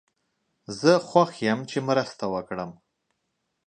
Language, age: Pashto, 30-39